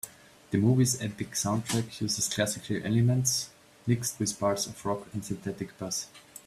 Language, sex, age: English, male, 30-39